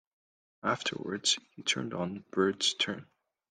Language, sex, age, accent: English, male, under 19, Canadian English